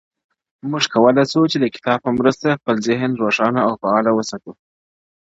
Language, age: Pashto, 19-29